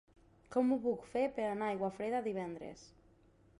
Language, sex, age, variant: Catalan, female, 19-29, Septentrional